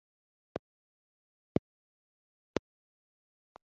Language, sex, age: Kinyarwanda, female, 19-29